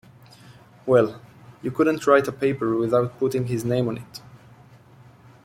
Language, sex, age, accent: English, male, 19-29, United States English